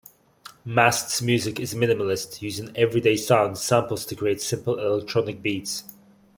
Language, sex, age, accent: English, male, 30-39, England English